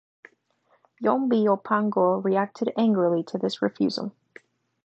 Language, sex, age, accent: English, female, 19-29, United States English